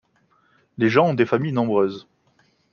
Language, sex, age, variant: French, male, 30-39, Français de métropole